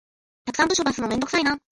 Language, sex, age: Japanese, female, 30-39